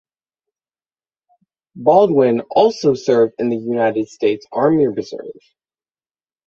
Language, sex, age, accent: English, male, under 19, United States English